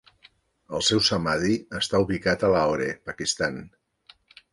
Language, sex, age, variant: Catalan, male, 60-69, Central